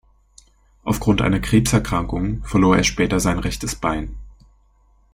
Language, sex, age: German, male, 19-29